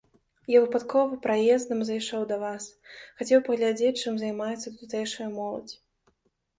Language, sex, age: Belarusian, female, 19-29